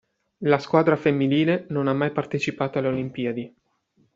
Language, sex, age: Italian, male, 30-39